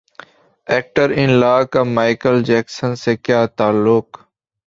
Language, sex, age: Urdu, male, 19-29